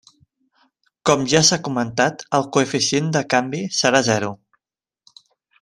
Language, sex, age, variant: Catalan, male, 19-29, Central